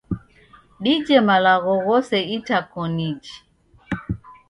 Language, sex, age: Taita, female, 60-69